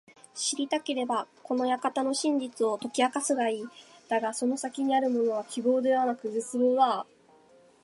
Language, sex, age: Japanese, female, 19-29